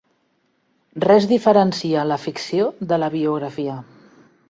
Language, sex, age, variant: Catalan, female, 40-49, Central